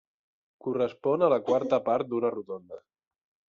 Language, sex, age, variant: Catalan, male, 30-39, Central